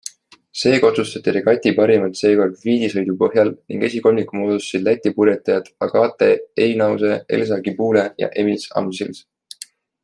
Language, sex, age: Estonian, male, 19-29